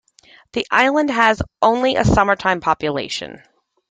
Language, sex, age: English, female, 40-49